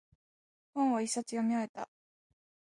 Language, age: Japanese, 19-29